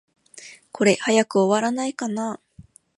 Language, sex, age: Japanese, female, 19-29